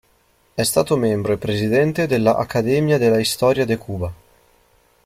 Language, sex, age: Italian, male, 19-29